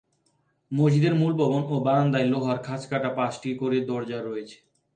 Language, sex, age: Bengali, male, 19-29